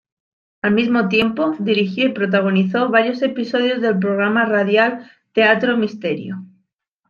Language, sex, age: Spanish, female, 19-29